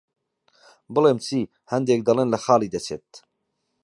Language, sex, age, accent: Central Kurdish, male, 30-39, سۆرانی